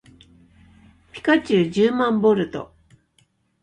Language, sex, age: Japanese, female, 60-69